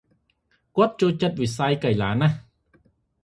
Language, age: Khmer, 30-39